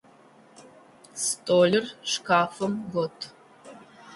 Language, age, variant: Adyghe, 50-59, Адыгабзэ (Кирил, пстэумэ зэдыряе)